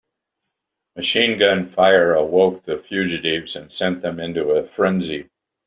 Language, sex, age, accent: English, male, 70-79, United States English